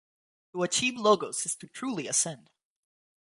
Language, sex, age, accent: English, female, under 19, United States English